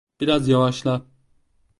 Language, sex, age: Turkish, male, 19-29